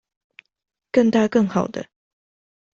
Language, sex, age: Chinese, female, under 19